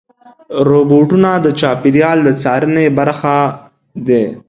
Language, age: Pashto, 19-29